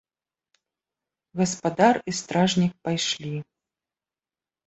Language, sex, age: Belarusian, female, 30-39